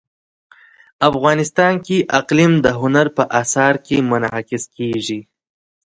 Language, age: Pashto, 19-29